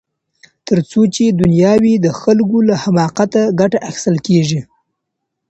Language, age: Pashto, 19-29